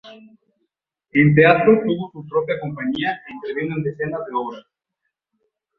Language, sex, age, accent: Spanish, male, 19-29, México